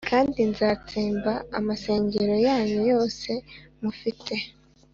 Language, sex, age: Kinyarwanda, female, 19-29